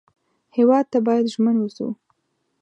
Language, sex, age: Pashto, female, 19-29